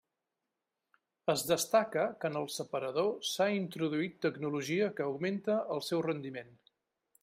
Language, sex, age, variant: Catalan, male, 50-59, Central